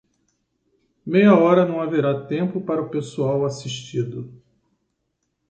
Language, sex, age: Portuguese, male, 50-59